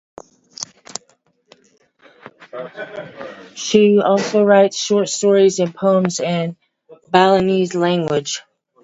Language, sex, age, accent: English, female, 30-39, United States English